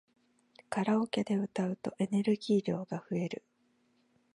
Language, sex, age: Japanese, female, 19-29